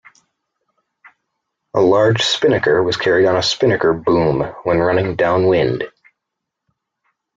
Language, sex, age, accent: English, male, under 19, United States English